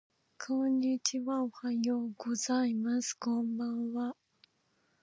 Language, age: Japanese, 19-29